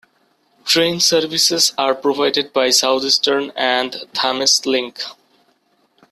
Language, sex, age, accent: English, male, 19-29, India and South Asia (India, Pakistan, Sri Lanka)